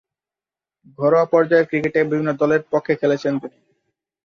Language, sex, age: Bengali, male, 19-29